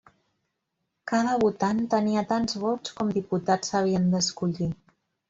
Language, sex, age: Catalan, female, 40-49